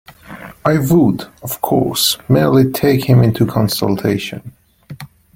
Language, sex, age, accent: English, male, 19-29, United States English